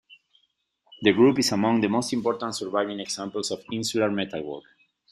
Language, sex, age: English, male, 30-39